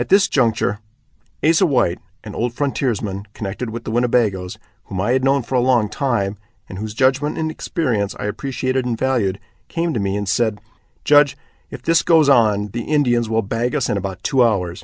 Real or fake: real